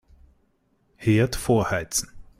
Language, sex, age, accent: German, male, 19-29, Österreichisches Deutsch